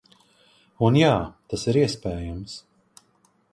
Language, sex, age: Latvian, male, 40-49